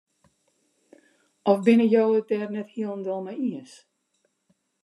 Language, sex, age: Western Frisian, female, 60-69